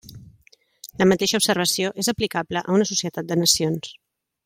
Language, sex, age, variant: Catalan, female, 30-39, Central